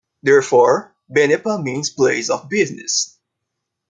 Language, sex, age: English, male, 30-39